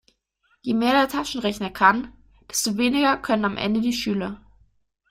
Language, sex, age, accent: German, female, 19-29, Deutschland Deutsch